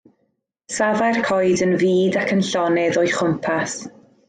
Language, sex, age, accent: Welsh, female, 19-29, Y Deyrnas Unedig Cymraeg